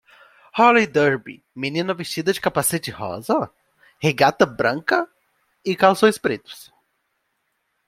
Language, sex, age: Portuguese, male, 19-29